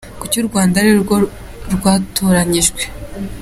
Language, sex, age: Kinyarwanda, female, under 19